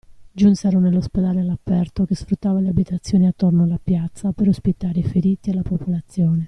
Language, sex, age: Italian, female, 50-59